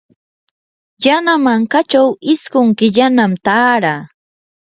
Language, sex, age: Yanahuanca Pasco Quechua, female, 19-29